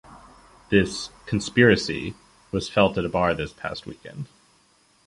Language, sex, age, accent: English, male, 30-39, United States English